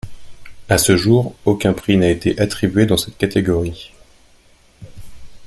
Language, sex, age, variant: French, male, 30-39, Français de métropole